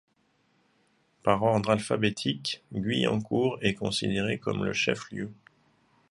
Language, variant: French, Français de métropole